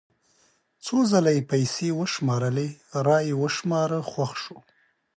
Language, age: Pashto, 30-39